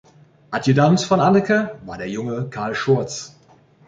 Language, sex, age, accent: German, male, 40-49, Deutschland Deutsch